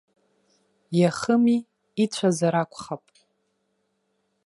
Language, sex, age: Abkhazian, female, 19-29